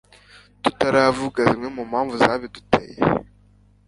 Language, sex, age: Kinyarwanda, male, under 19